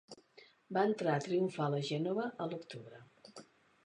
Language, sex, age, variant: Catalan, female, 50-59, Central